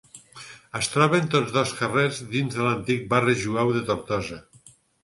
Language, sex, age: Catalan, male, 60-69